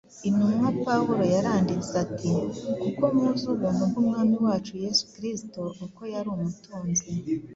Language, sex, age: Kinyarwanda, female, 40-49